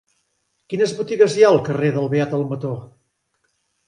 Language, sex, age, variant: Catalan, male, 60-69, Central